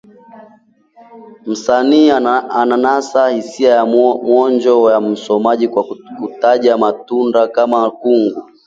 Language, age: Swahili, 30-39